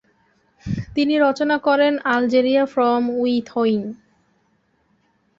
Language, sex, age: Bengali, female, 19-29